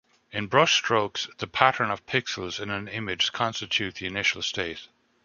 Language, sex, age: English, male, 40-49